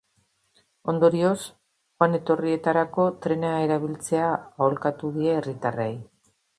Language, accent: Basque, Erdialdekoa edo Nafarra (Gipuzkoa, Nafarroa)